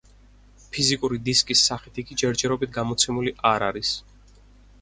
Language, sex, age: Georgian, male, 19-29